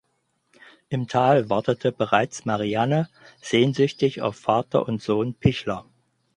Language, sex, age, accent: German, male, 50-59, Deutschland Deutsch